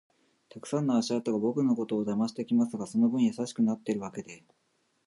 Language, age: Japanese, 40-49